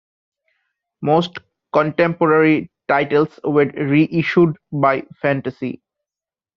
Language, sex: English, male